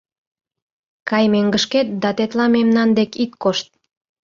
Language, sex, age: Mari, female, 19-29